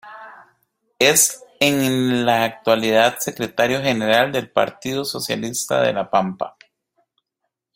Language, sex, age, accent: Spanish, male, 30-39, América central